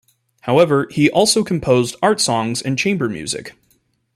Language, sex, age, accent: English, male, 19-29, United States English